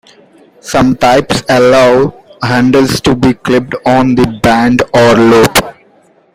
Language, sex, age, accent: English, male, 19-29, India and South Asia (India, Pakistan, Sri Lanka)